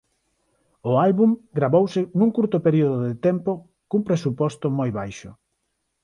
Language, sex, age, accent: Galician, male, 50-59, Neofalante